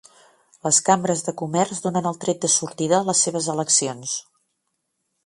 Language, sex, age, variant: Catalan, female, 50-59, Nord-Occidental